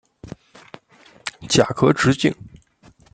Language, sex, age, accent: Chinese, male, 30-39, 出生地：黑龙江省